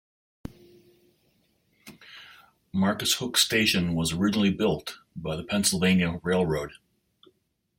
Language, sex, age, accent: English, male, 60-69, United States English